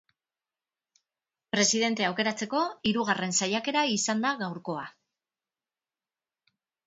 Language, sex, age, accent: Basque, female, 50-59, Mendebalekoa (Araba, Bizkaia, Gipuzkoako mendebaleko herri batzuk)